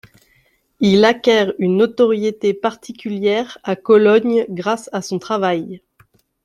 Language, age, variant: French, 19-29, Français de métropole